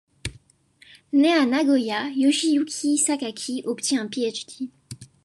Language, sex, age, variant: French, female, under 19, Français de métropole